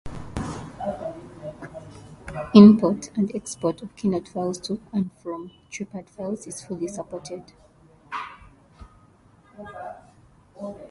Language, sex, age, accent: English, female, 19-29, United States English